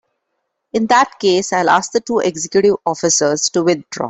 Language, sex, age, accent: English, female, 30-39, India and South Asia (India, Pakistan, Sri Lanka)